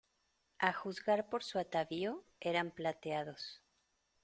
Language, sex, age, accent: Spanish, female, 40-49, México